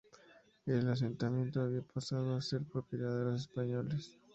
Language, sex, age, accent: Spanish, male, 19-29, México